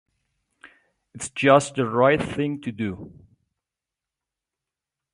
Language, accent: English, United States English